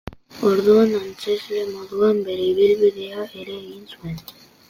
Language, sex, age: Basque, male, under 19